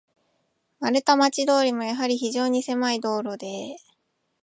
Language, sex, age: Japanese, female, 19-29